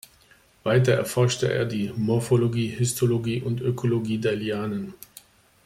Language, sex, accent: German, male, Deutschland Deutsch